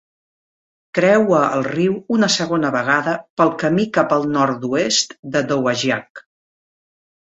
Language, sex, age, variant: Catalan, female, 50-59, Central